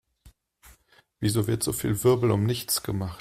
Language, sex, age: German, male, 40-49